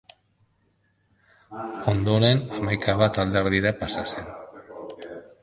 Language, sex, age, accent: Basque, male, 50-59, Mendebalekoa (Araba, Bizkaia, Gipuzkoako mendebaleko herri batzuk)